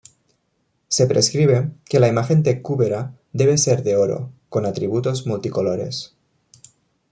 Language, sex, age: Spanish, male, 19-29